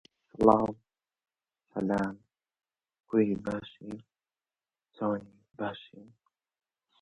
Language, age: English, 30-39